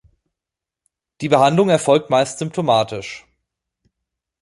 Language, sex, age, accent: German, male, 30-39, Deutschland Deutsch